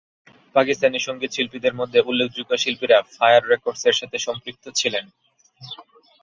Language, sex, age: Bengali, male, 19-29